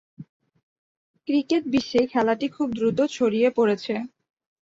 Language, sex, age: Bengali, female, 19-29